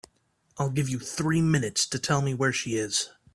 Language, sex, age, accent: English, male, 19-29, United States English